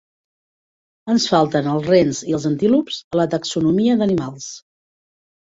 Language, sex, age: Catalan, female, 50-59